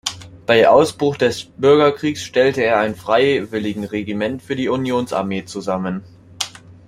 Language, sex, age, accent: German, male, under 19, Deutschland Deutsch